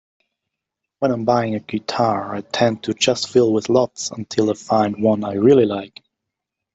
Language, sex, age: English, male, 19-29